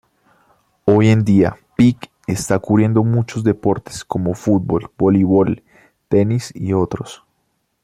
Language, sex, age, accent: Spanish, male, 19-29, Andino-Pacífico: Colombia, Perú, Ecuador, oeste de Bolivia y Venezuela andina